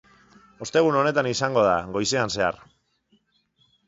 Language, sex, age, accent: Basque, male, 30-39, Mendebalekoa (Araba, Bizkaia, Gipuzkoako mendebaleko herri batzuk)